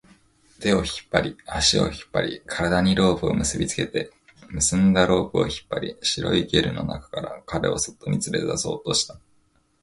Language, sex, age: Japanese, male, 19-29